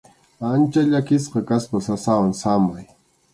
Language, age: Arequipa-La Unión Quechua, 19-29